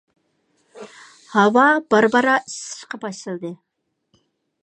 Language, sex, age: Uyghur, female, 40-49